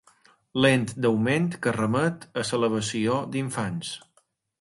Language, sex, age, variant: Catalan, male, 40-49, Balear